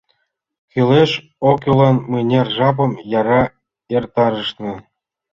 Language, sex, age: Mari, male, 40-49